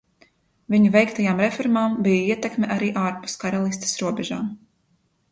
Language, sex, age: Latvian, female, 19-29